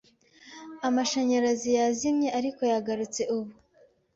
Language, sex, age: Kinyarwanda, female, 19-29